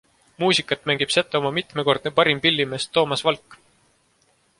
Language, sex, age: Estonian, male, 19-29